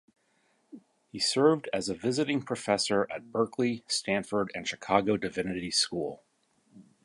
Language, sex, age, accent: English, male, 50-59, United States English